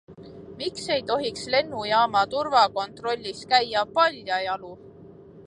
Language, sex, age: Estonian, female, 19-29